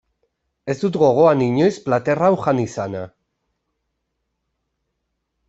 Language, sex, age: Basque, male, 40-49